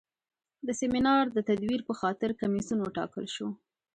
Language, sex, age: Pashto, female, 19-29